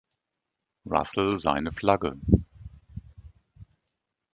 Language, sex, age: German, male, 50-59